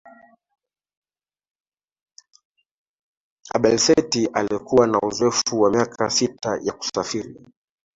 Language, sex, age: Swahili, male, 30-39